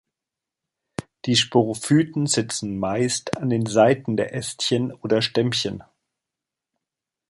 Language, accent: German, Deutschland Deutsch